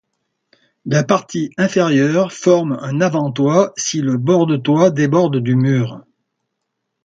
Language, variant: French, Français de métropole